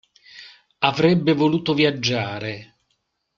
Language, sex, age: Italian, male, 50-59